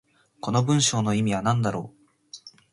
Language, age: Japanese, 19-29